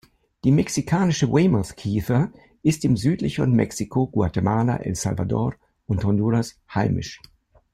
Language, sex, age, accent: German, male, 70-79, Deutschland Deutsch